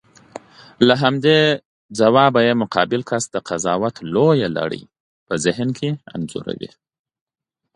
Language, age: Pashto, 30-39